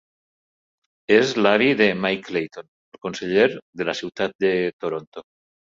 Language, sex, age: Catalan, male, 60-69